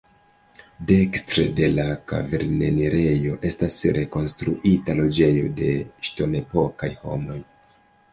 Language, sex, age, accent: Esperanto, male, 30-39, Internacia